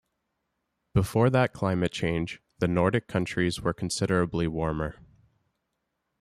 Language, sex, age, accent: English, male, 19-29, Canadian English